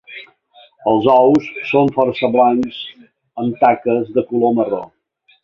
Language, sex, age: Catalan, male, 60-69